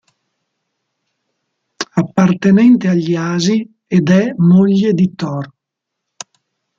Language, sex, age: Italian, male, 60-69